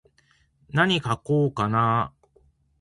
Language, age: Japanese, 50-59